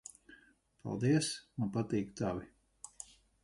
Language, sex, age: Latvian, male, 50-59